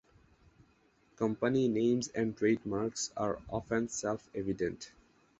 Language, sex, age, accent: English, male, 19-29, United States English